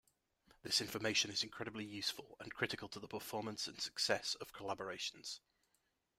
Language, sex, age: English, male, 19-29